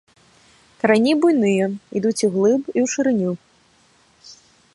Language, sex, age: Belarusian, female, 19-29